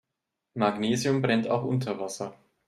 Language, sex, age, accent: German, male, 19-29, Deutschland Deutsch